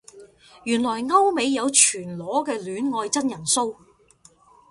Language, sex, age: Cantonese, female, 50-59